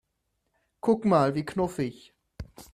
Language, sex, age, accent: German, male, 30-39, Deutschland Deutsch